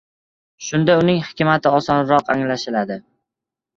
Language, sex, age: Uzbek, male, 19-29